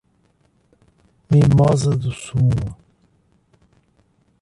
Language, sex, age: Portuguese, male, 40-49